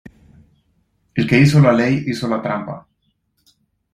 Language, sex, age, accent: Spanish, male, 30-39, América central